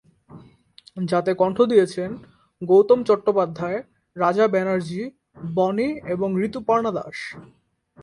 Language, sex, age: Bengali, male, 19-29